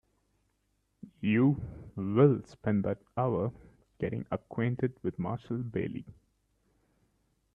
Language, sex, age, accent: English, male, 19-29, India and South Asia (India, Pakistan, Sri Lanka)